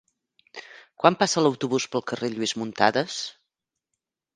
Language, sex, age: Catalan, female, 50-59